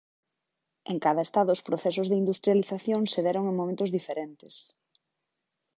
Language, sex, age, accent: Galician, female, 30-39, Normativo (estándar)